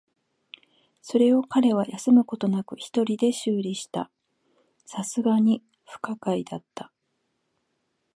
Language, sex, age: Japanese, female, 50-59